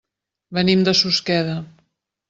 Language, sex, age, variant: Catalan, female, 50-59, Central